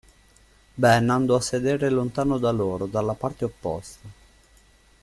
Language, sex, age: Italian, male, 19-29